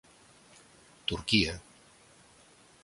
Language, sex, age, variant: Catalan, male, 60-69, Central